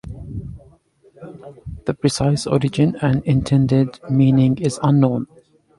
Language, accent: English, United States English